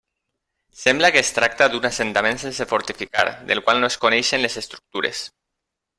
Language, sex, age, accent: Catalan, male, 40-49, valencià